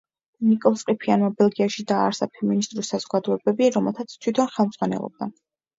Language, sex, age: Georgian, female, under 19